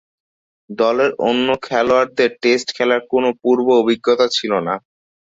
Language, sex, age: Bengali, male, under 19